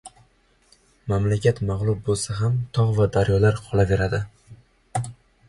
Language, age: Uzbek, 19-29